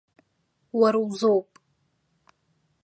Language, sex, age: Abkhazian, female, 19-29